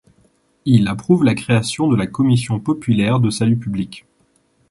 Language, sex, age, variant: French, male, 19-29, Français de métropole